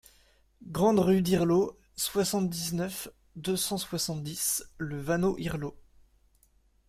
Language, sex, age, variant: French, male, 19-29, Français de métropole